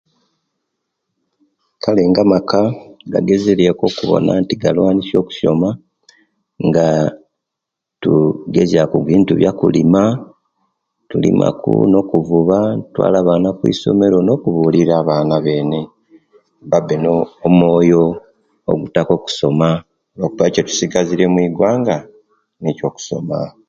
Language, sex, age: Kenyi, male, 40-49